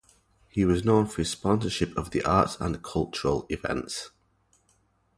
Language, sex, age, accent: English, male, 40-49, England English